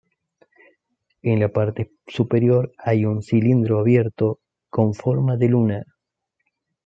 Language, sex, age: Spanish, male, 19-29